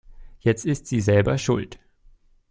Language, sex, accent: German, male, Deutschland Deutsch